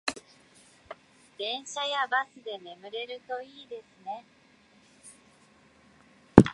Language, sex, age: Japanese, male, 19-29